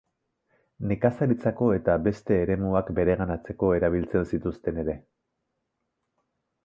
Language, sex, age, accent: Basque, male, 40-49, Erdialdekoa edo Nafarra (Gipuzkoa, Nafarroa)